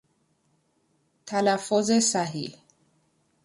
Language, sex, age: Persian, female, 19-29